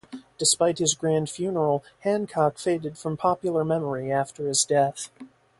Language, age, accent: English, 19-29, United States English